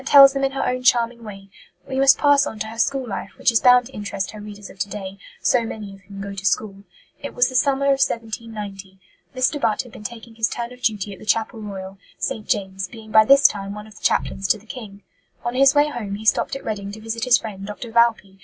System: none